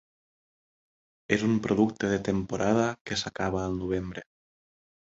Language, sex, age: Catalan, male, 19-29